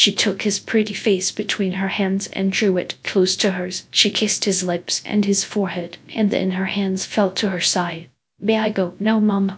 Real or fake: fake